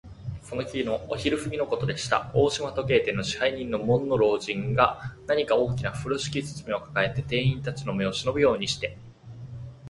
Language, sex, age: Japanese, male, under 19